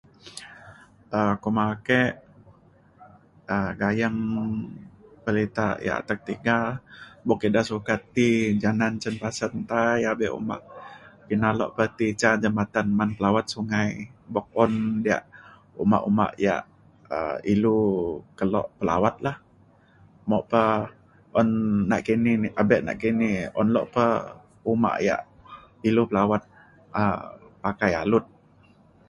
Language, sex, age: Mainstream Kenyah, male, 30-39